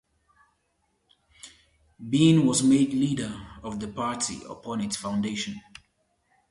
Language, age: English, 30-39